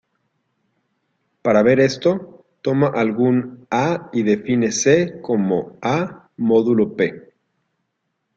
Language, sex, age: Spanish, male, 40-49